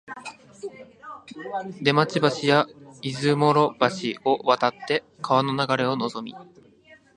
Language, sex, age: Japanese, male, 19-29